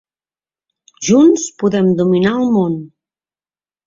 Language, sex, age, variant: Catalan, female, 50-59, Central